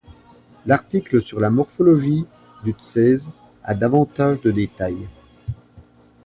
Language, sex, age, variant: French, male, 50-59, Français de métropole